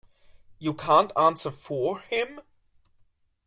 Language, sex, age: English, male, 19-29